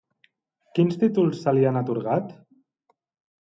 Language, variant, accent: Catalan, Central, central